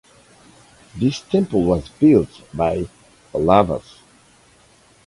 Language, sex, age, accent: English, male, 40-49, United States English